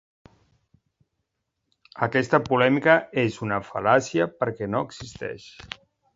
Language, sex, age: Catalan, male, 50-59